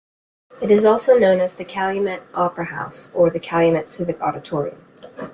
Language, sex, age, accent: English, female, 30-39, United States English